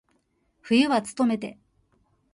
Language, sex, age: Japanese, female, 30-39